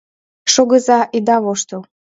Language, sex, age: Mari, female, 19-29